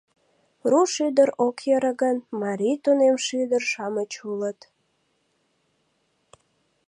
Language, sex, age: Mari, female, 19-29